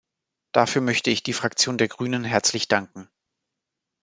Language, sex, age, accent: German, male, 19-29, Deutschland Deutsch